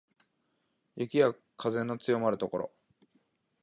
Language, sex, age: Japanese, male, 19-29